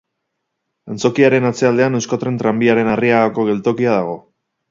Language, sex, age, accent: Basque, male, 30-39, Erdialdekoa edo Nafarra (Gipuzkoa, Nafarroa)